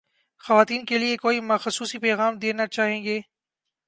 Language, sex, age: Urdu, male, 19-29